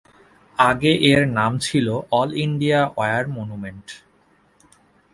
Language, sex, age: Bengali, male, 19-29